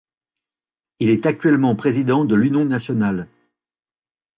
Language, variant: French, Français de métropole